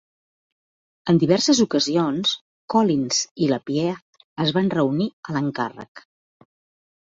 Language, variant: Catalan, Central